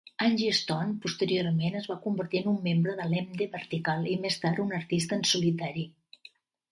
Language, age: Catalan, 60-69